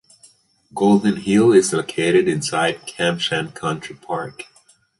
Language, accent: English, United States English